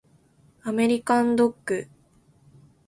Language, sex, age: Japanese, female, 19-29